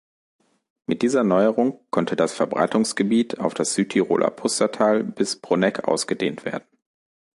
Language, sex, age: German, male, 40-49